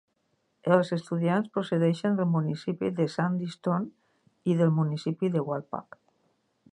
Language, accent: Catalan, valencià